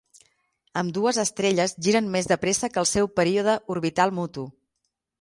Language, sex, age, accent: Catalan, female, 19-29, nord-occidental; septentrional